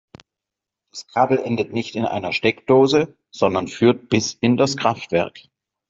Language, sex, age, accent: German, male, 50-59, Deutschland Deutsch